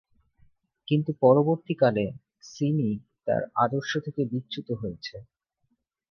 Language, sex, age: Bengali, male, 19-29